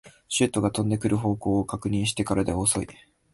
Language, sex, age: Japanese, male, 19-29